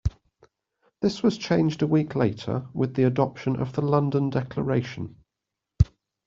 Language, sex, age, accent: English, male, 30-39, England English